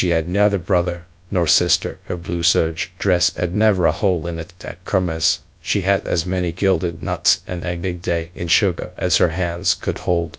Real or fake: fake